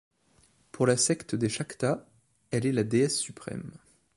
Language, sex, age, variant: French, male, 30-39, Français de métropole